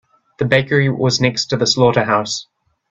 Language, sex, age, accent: English, male, 19-29, New Zealand English